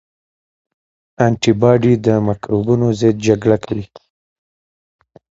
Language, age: Pashto, 19-29